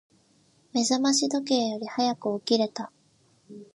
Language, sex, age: Japanese, female, 19-29